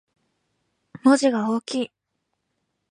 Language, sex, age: Japanese, female, 19-29